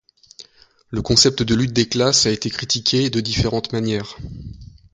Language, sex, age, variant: French, male, 40-49, Français de métropole